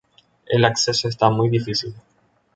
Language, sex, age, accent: Spanish, male, 19-29, Caribe: Cuba, Venezuela, Puerto Rico, República Dominicana, Panamá, Colombia caribeña, México caribeño, Costa del golfo de México